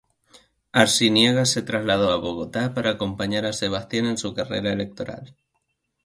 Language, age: Spanish, 19-29